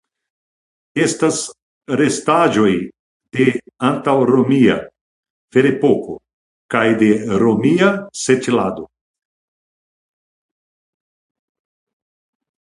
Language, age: Esperanto, 60-69